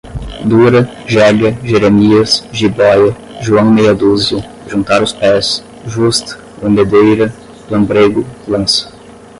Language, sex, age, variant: Portuguese, male, 19-29, Portuguese (Brasil)